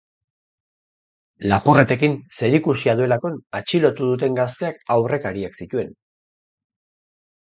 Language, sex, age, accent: Basque, male, 40-49, Mendebalekoa (Araba, Bizkaia, Gipuzkoako mendebaleko herri batzuk)